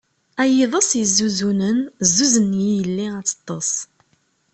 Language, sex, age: Kabyle, female, 30-39